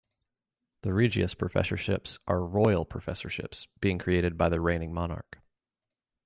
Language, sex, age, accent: English, male, 30-39, United States English